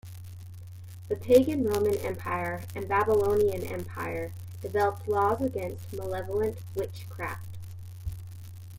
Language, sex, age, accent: English, female, 30-39, United States English